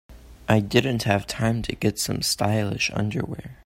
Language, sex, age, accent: English, male, under 19, United States English